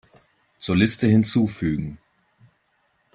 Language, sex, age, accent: German, male, 40-49, Deutschland Deutsch